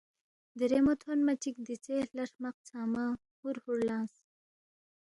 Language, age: Balti, 19-29